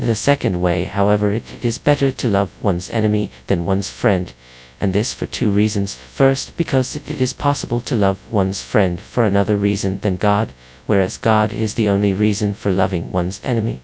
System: TTS, FastPitch